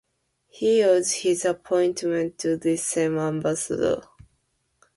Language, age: English, 19-29